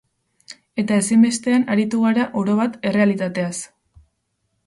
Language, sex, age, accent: Basque, female, 19-29, Erdialdekoa edo Nafarra (Gipuzkoa, Nafarroa)